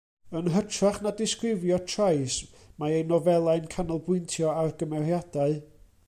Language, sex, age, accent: Welsh, male, 40-49, Y Deyrnas Unedig Cymraeg